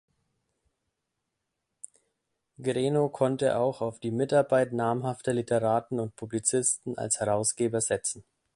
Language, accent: German, Deutschland Deutsch